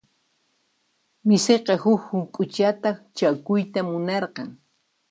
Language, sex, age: Puno Quechua, female, 19-29